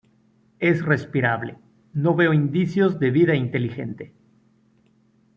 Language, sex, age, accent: Spanish, male, 40-49, México